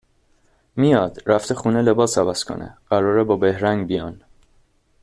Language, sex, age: Persian, male, 19-29